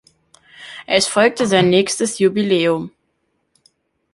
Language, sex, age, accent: German, male, under 19, Deutschland Deutsch